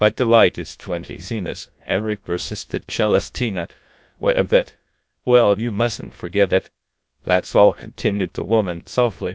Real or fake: fake